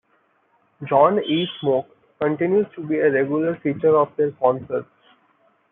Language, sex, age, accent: English, male, 19-29, India and South Asia (India, Pakistan, Sri Lanka)